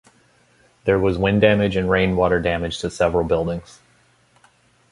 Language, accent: English, United States English